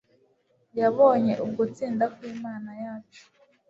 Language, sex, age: Kinyarwanda, female, 19-29